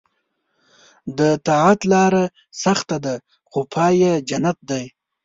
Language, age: Pashto, 30-39